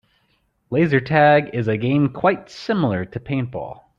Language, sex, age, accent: English, male, 30-39, United States English